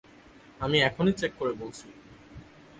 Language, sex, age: Bengali, male, 19-29